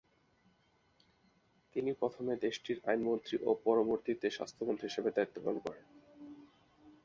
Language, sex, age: Bengali, male, 19-29